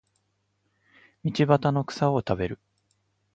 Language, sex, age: Japanese, male, 30-39